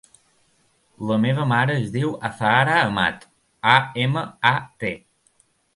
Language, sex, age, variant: Catalan, male, 19-29, Balear